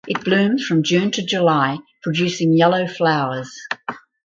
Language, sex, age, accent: English, female, 60-69, Australian English